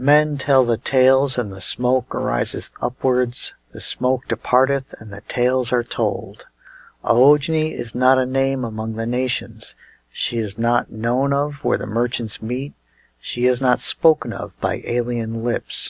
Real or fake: real